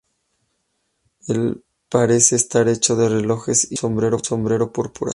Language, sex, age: Spanish, male, 30-39